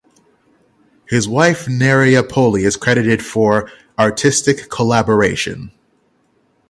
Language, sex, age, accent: English, male, 30-39, United States English; England English